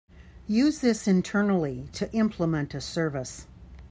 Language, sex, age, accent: English, female, 60-69, United States English